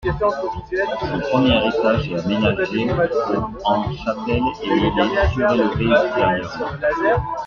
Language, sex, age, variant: French, male, 40-49, Français de métropole